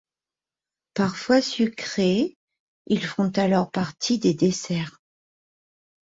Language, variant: French, Français de métropole